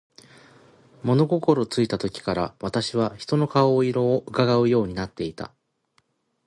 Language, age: Japanese, 40-49